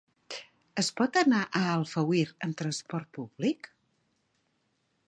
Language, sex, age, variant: Catalan, female, 50-59, Central